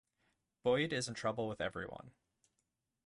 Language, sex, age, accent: English, male, 19-29, Canadian English